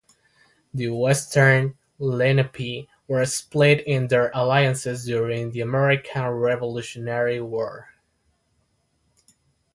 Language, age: English, 19-29